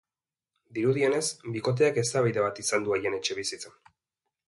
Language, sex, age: Basque, male, 19-29